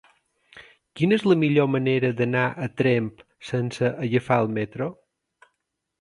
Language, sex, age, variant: Catalan, male, 50-59, Balear